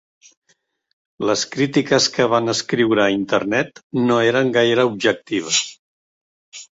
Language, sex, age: Catalan, male, 60-69